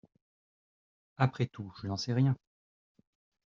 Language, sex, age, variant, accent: French, male, 30-39, Français des départements et régions d'outre-mer, Français de La Réunion